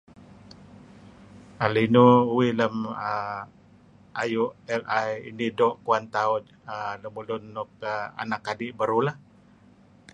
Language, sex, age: Kelabit, male, 60-69